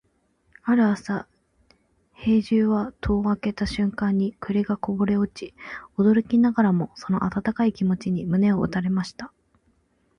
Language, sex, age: Japanese, female, 19-29